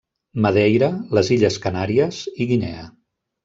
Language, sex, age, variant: Catalan, male, 50-59, Central